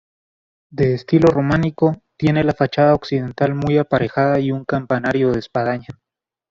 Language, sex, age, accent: Spanish, male, 19-29, América central